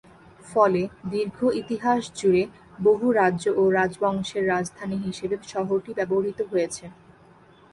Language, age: Bengali, 19-29